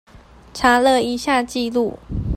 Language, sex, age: Chinese, female, 19-29